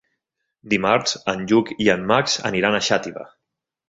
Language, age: Catalan, 19-29